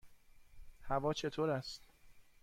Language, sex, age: Persian, male, 40-49